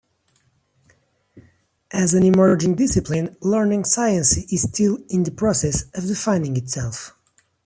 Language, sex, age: English, male, 30-39